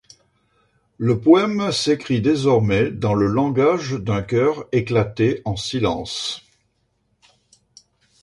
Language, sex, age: French, male, 60-69